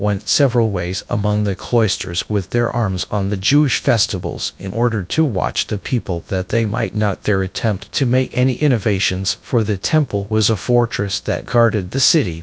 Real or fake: fake